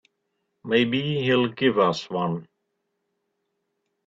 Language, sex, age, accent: English, male, 60-69, England English